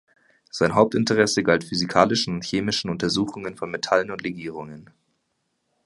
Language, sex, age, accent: German, male, 19-29, Deutschland Deutsch